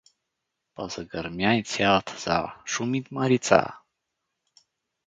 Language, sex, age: Bulgarian, male, 30-39